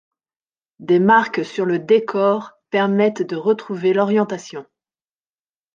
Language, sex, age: French, female, 40-49